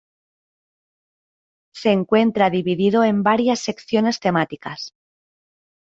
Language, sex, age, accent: Spanish, female, 30-39, España: Centro-Sur peninsular (Madrid, Toledo, Castilla-La Mancha)